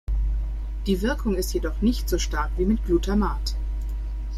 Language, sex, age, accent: German, female, 30-39, Deutschland Deutsch